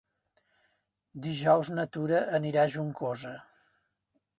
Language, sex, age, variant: Catalan, male, 60-69, Central